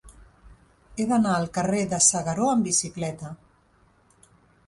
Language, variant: Catalan, Central